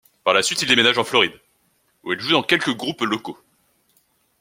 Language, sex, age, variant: French, male, 19-29, Français de métropole